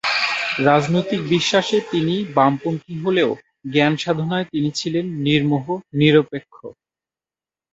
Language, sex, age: Bengali, male, 19-29